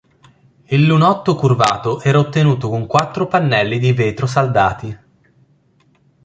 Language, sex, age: Italian, male, 30-39